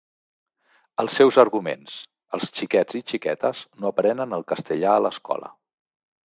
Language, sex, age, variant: Catalan, male, 40-49, Central